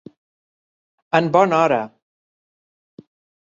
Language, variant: Catalan, Central